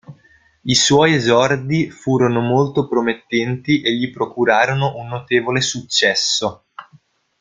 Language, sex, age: Italian, male, 19-29